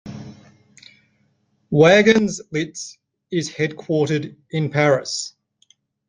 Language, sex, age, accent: English, male, 40-49, Australian English